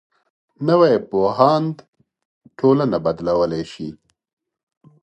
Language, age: Pashto, 40-49